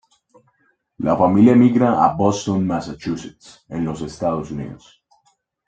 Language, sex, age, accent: Spanish, male, 19-29, Andino-Pacífico: Colombia, Perú, Ecuador, oeste de Bolivia y Venezuela andina